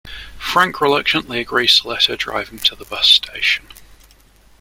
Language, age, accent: English, 19-29, England English